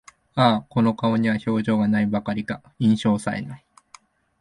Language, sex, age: Japanese, male, 19-29